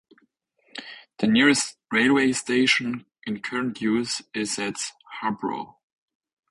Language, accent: English, German